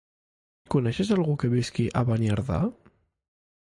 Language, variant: Catalan, Central